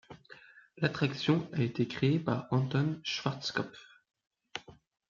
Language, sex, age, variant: French, male, under 19, Français de métropole